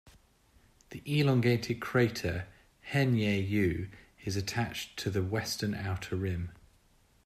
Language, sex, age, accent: English, male, 30-39, England English